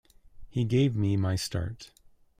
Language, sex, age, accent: English, male, 30-39, Canadian English